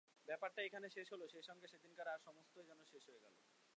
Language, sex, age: Bengali, male, 19-29